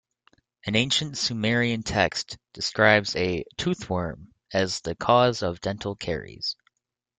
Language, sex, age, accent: English, male, 19-29, United States English